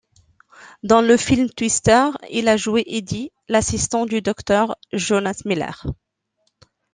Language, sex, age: French, female, 30-39